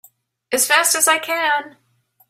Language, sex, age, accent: English, male, 50-59, United States English